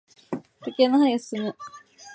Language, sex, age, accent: Japanese, female, 19-29, 東京